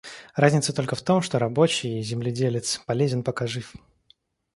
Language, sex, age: Russian, male, 19-29